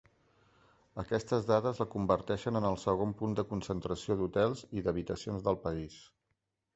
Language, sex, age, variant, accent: Catalan, male, 40-49, Central, gironí